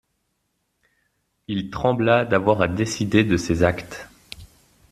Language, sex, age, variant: French, male, 30-39, Français de métropole